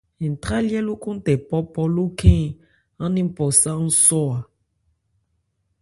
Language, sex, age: Ebrié, female, 30-39